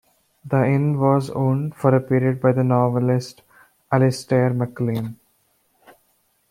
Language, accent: English, India and South Asia (India, Pakistan, Sri Lanka)